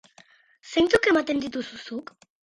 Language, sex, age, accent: Basque, female, under 19, Erdialdekoa edo Nafarra (Gipuzkoa, Nafarroa)